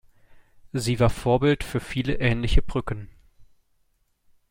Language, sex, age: German, male, 30-39